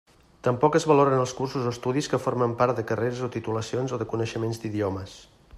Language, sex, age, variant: Catalan, male, 50-59, Central